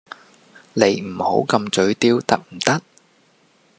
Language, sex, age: Cantonese, male, 30-39